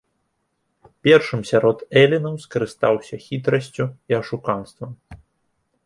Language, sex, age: Belarusian, male, 19-29